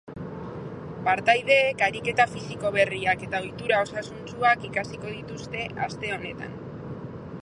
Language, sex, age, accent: Basque, female, 40-49, Mendebalekoa (Araba, Bizkaia, Gipuzkoako mendebaleko herri batzuk)